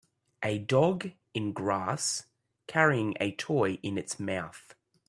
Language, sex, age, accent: English, male, 30-39, Australian English